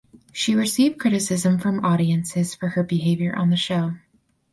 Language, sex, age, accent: English, female, 19-29, United States English